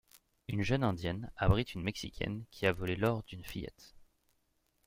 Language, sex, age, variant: French, male, 19-29, Français de métropole